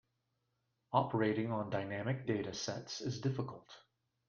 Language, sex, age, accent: English, male, 40-49, United States English